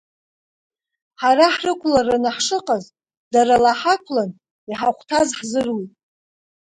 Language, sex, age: Abkhazian, female, 50-59